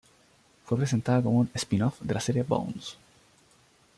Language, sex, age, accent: Spanish, male, 19-29, Chileno: Chile, Cuyo